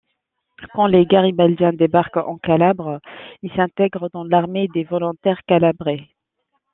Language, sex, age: French, female, 19-29